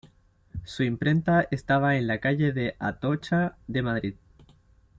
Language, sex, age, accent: Spanish, male, 19-29, Chileno: Chile, Cuyo